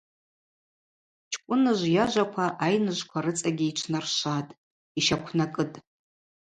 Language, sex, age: Abaza, female, 40-49